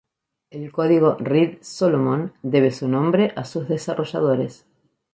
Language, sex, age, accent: Spanish, female, 50-59, Rioplatense: Argentina, Uruguay, este de Bolivia, Paraguay